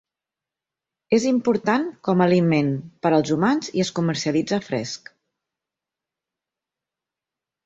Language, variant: Catalan, Central